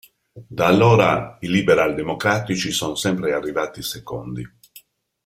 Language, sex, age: Italian, male, 60-69